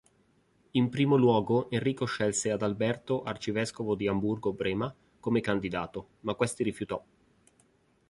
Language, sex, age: Italian, male, 30-39